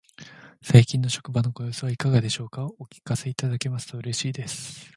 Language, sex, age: Japanese, male, 19-29